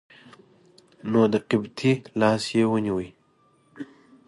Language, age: Pashto, 19-29